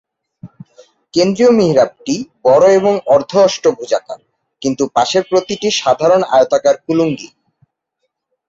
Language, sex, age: Bengali, male, 19-29